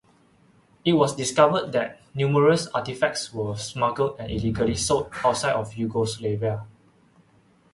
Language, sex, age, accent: English, male, 19-29, Malaysian English